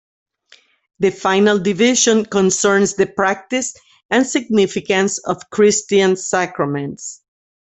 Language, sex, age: English, female, 60-69